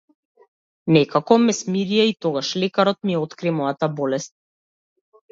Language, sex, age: Macedonian, female, 30-39